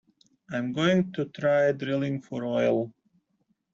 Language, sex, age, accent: English, male, 40-49, Australian English